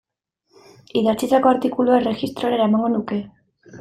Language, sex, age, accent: Basque, female, 19-29, Erdialdekoa edo Nafarra (Gipuzkoa, Nafarroa)